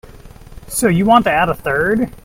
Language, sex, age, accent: English, male, 19-29, United States English